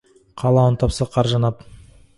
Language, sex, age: Kazakh, male, 19-29